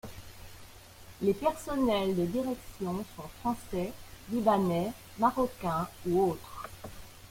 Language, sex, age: French, female, 60-69